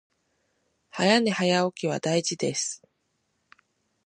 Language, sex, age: Japanese, female, 19-29